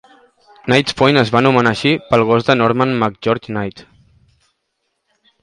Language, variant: Catalan, Balear